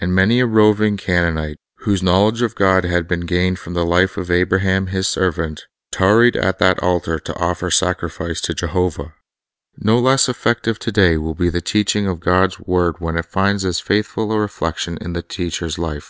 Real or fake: real